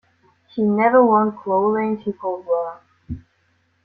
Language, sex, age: English, female, under 19